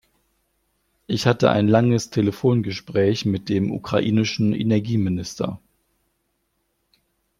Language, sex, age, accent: German, male, 40-49, Deutschland Deutsch